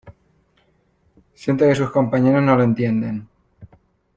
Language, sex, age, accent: Spanish, male, 30-39, España: Centro-Sur peninsular (Madrid, Toledo, Castilla-La Mancha)